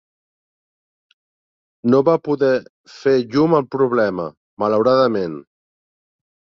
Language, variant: Catalan, Central